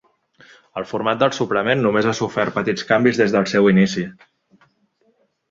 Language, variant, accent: Catalan, Central, central